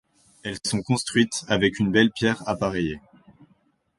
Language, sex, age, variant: French, male, 19-29, Français de métropole